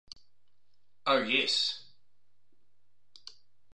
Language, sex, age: English, male, 70-79